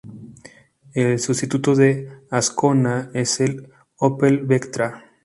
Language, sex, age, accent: Spanish, male, 19-29, México